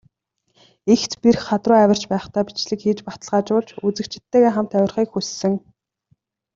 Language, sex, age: Mongolian, female, 19-29